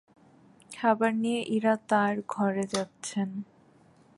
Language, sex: Bengali, female